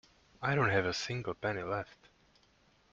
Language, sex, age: English, male, 30-39